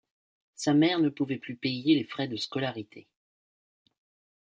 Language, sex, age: French, male, 19-29